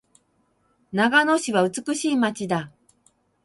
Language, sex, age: Japanese, female, 60-69